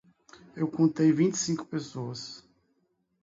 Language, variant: Portuguese, Portuguese (Brasil)